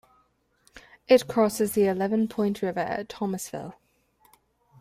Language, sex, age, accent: English, female, 19-29, England English